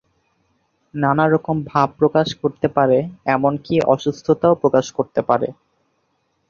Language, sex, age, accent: Bengali, male, under 19, প্রমিত